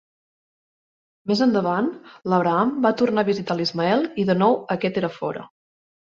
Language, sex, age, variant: Catalan, female, 30-39, Central